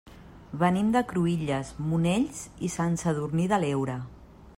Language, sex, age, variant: Catalan, female, 40-49, Central